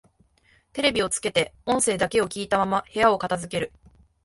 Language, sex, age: Japanese, female, 19-29